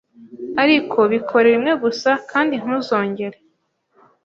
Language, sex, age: Kinyarwanda, female, 19-29